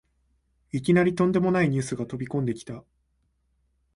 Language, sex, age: Japanese, male, 19-29